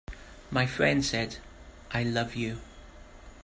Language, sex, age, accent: English, male, 50-59, Welsh English